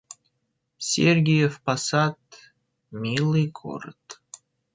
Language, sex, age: Russian, male, 19-29